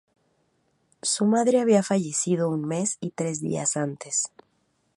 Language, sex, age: Spanish, female, 30-39